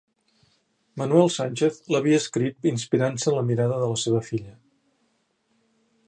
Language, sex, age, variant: Catalan, male, 40-49, Central